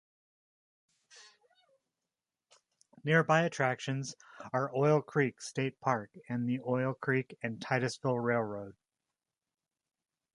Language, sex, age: English, male, 30-39